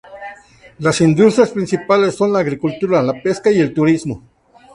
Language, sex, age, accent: Spanish, male, 50-59, México